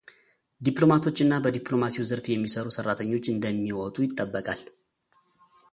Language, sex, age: Amharic, male, 30-39